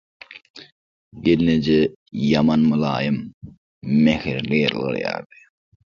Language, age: Turkmen, 19-29